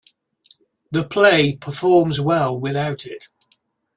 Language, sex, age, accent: English, male, 60-69, England English